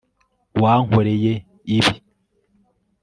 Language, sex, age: Kinyarwanda, male, 30-39